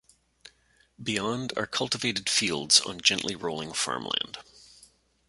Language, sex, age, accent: English, male, 50-59, Canadian English